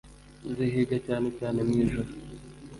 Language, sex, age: Kinyarwanda, male, 19-29